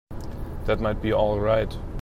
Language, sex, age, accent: English, male, 30-39, United States English